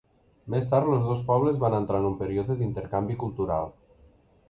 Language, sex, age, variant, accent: Catalan, male, 30-39, Nord-Occidental, nord-occidental